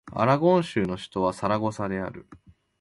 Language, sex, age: Japanese, male, 19-29